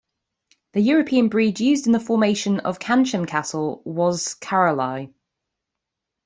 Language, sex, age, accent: English, female, 30-39, England English